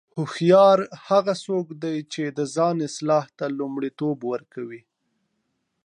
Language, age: Pashto, 19-29